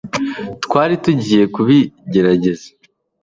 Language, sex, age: Kinyarwanda, male, 19-29